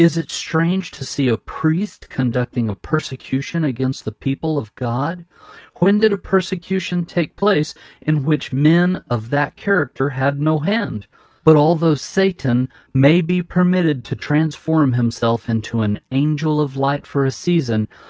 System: none